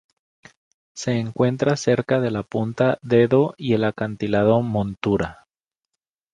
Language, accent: Spanish, México